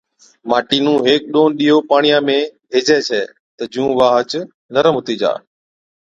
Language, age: Od, 50-59